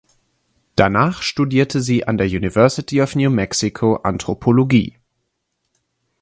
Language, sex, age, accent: German, male, 30-39, Deutschland Deutsch